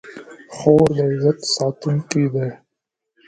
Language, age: Pashto, 19-29